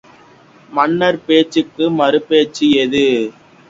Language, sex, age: Tamil, male, under 19